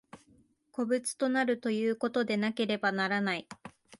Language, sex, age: Japanese, female, 19-29